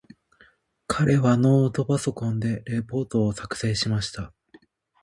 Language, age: Japanese, 19-29